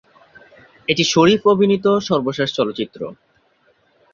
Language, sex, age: Bengali, male, 19-29